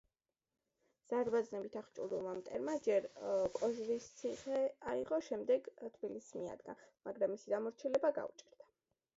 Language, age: Georgian, under 19